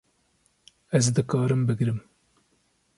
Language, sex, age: Kurdish, male, 30-39